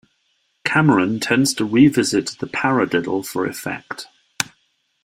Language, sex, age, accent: English, male, 30-39, England English